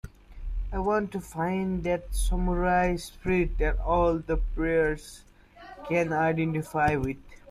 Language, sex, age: English, male, 19-29